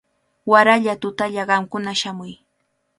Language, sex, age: Cajatambo North Lima Quechua, female, 19-29